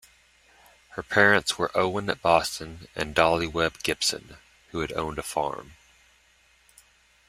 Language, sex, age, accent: English, male, 40-49, United States English